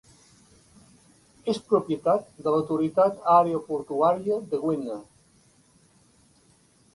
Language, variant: Catalan, Central